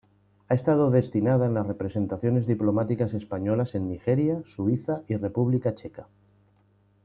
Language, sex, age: Spanish, male, 40-49